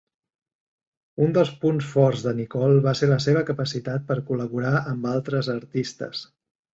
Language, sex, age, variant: Catalan, male, 50-59, Central